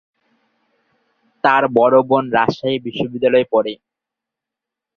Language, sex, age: Bengali, male, 19-29